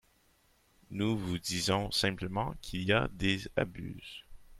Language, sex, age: French, male, 19-29